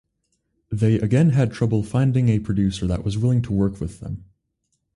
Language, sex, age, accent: English, male, 19-29, United States English